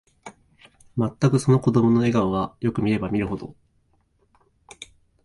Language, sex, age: Japanese, male, 19-29